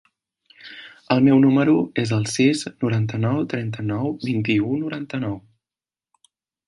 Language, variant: Catalan, Central